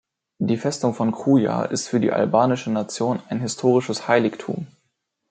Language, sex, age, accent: German, male, under 19, Deutschland Deutsch